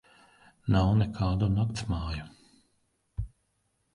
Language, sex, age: Latvian, male, 40-49